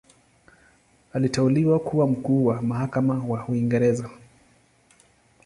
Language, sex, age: Swahili, male, 30-39